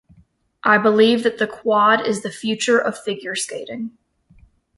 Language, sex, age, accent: English, female, 19-29, United States English